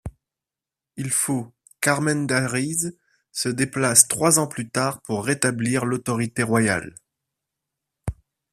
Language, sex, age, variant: French, male, 30-39, Français de métropole